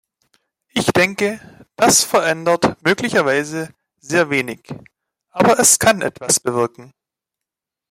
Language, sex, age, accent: German, male, 19-29, Deutschland Deutsch